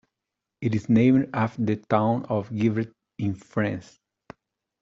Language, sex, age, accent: English, male, 30-39, United States English